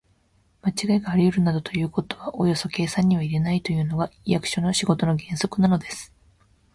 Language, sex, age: Japanese, female, 19-29